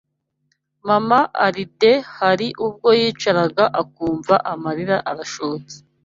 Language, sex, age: Kinyarwanda, female, 19-29